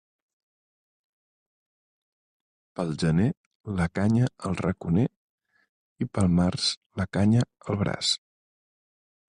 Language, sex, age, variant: Catalan, male, 30-39, Central